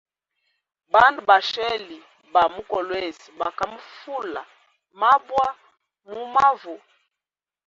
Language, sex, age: Hemba, female, 19-29